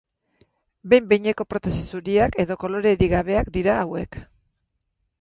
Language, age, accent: Basque, 50-59, Mendebalekoa (Araba, Bizkaia, Gipuzkoako mendebaleko herri batzuk)